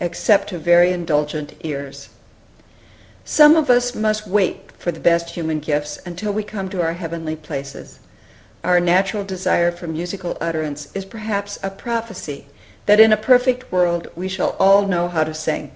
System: none